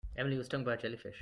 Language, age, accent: English, 30-39, Irish English